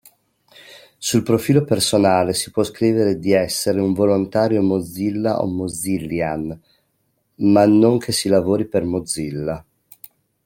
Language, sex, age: Italian, male, 50-59